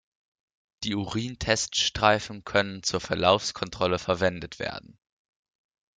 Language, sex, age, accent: German, male, under 19, Deutschland Deutsch